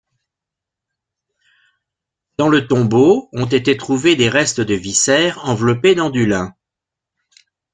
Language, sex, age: French, male, 60-69